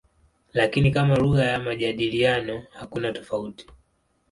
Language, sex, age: Swahili, male, 19-29